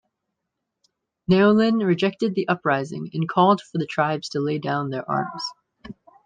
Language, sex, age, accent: English, male, 19-29, United States English